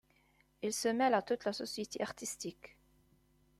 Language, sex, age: French, female, 40-49